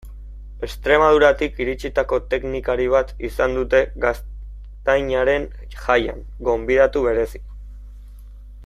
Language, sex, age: Basque, male, 19-29